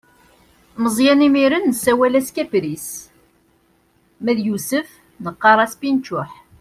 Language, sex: Kabyle, female